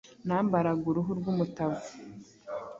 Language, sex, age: Kinyarwanda, female, 19-29